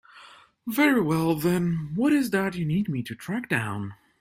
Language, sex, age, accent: English, male, 30-39, England English